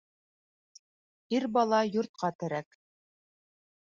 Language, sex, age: Bashkir, female, 30-39